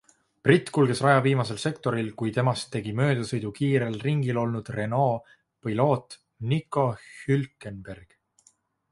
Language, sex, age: Estonian, male, 19-29